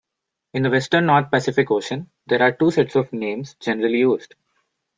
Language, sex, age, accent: English, male, 19-29, India and South Asia (India, Pakistan, Sri Lanka)